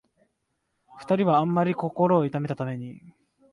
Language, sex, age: Japanese, male, under 19